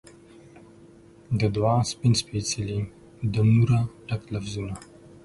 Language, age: Pashto, 30-39